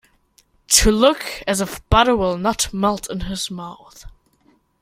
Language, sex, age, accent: English, male, under 19, United States English